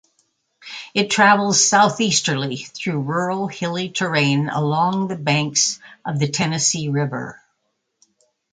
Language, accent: English, United States English